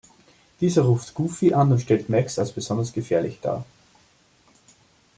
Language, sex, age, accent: German, male, 30-39, Österreichisches Deutsch